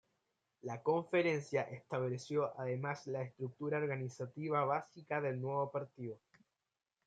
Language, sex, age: Spanish, male, 19-29